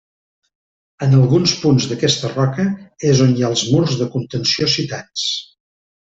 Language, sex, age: Catalan, male, 40-49